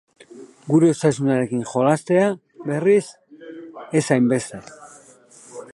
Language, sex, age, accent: Basque, male, 50-59, Mendebalekoa (Araba, Bizkaia, Gipuzkoako mendebaleko herri batzuk)